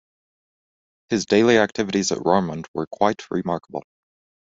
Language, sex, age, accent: English, male, 19-29, United States English